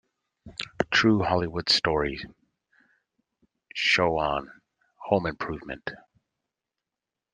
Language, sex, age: English, male, 40-49